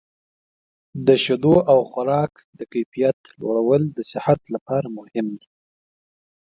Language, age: Pashto, 19-29